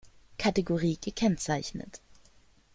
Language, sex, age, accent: German, female, 30-39, Deutschland Deutsch